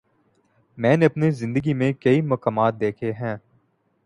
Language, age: Urdu, 19-29